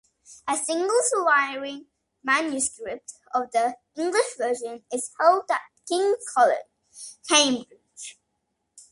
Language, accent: English, Australian English